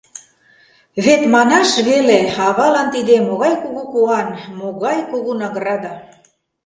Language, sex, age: Mari, female, 50-59